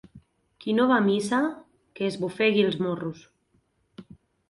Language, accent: Catalan, valencià